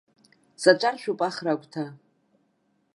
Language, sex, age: Abkhazian, female, 50-59